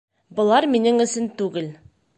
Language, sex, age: Bashkir, female, 19-29